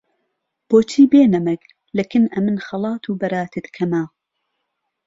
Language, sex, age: Central Kurdish, female, 30-39